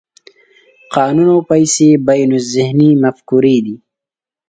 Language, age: Pashto, 19-29